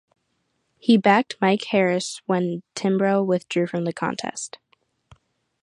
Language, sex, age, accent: English, female, under 19, United States English